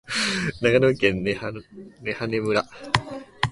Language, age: Japanese, 19-29